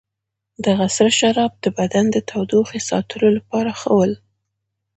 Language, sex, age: Pashto, female, 19-29